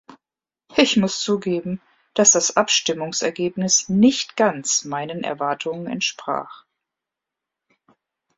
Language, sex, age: German, female, 50-59